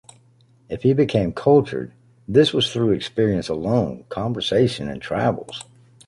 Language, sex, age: English, male, 50-59